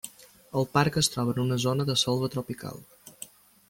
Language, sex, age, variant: Catalan, male, 19-29, Balear